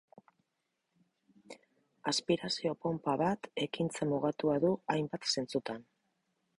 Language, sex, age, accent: Basque, female, 40-49, Mendebalekoa (Araba, Bizkaia, Gipuzkoako mendebaleko herri batzuk)